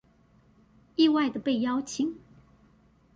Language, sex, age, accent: Chinese, female, 40-49, 出生地：臺北市